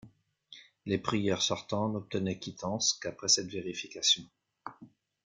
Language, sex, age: French, male, 50-59